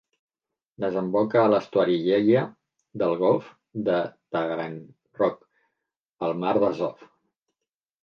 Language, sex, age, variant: Catalan, male, 50-59, Central